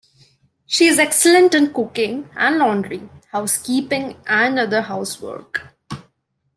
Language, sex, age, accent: English, female, 19-29, India and South Asia (India, Pakistan, Sri Lanka)